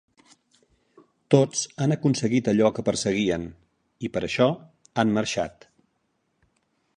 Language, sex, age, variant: Catalan, male, 60-69, Central